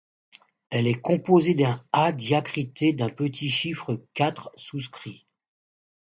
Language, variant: French, Français de métropole